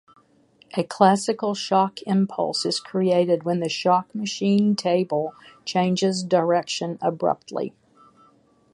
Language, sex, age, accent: English, female, 60-69, United States English